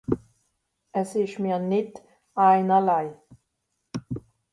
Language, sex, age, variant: Swiss German, female, 50-59, Nordniederàlemmànisch (Rishoffe, Zàwere, Bùsswìller, Hawenau, Brüemt, Stroossbùri, Molse, Dàmbàch, Schlettstàtt, Pfàlzbùri usw.)